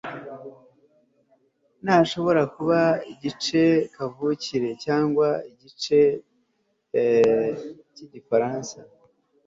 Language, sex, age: Kinyarwanda, male, 40-49